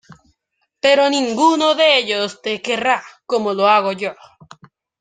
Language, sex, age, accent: Spanish, male, under 19, Caribe: Cuba, Venezuela, Puerto Rico, República Dominicana, Panamá, Colombia caribeña, México caribeño, Costa del golfo de México